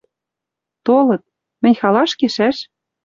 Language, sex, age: Western Mari, female, 30-39